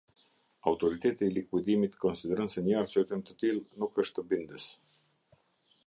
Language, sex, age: Albanian, male, 50-59